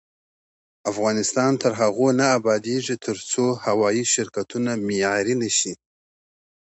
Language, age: Pashto, 40-49